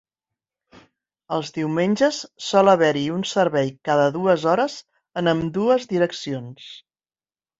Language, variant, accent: Catalan, Central, central